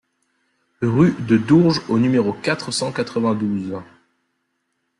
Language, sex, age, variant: French, male, 19-29, Français de métropole